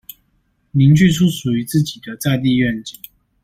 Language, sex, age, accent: Chinese, male, 19-29, 出生地：臺北市